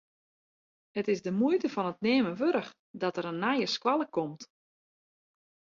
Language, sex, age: Western Frisian, female, 40-49